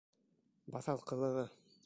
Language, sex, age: Bashkir, male, 40-49